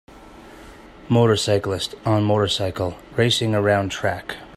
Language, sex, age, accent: English, male, 40-49, Canadian English